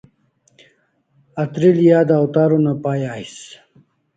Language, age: Kalasha, 40-49